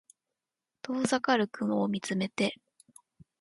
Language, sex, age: Japanese, female, 19-29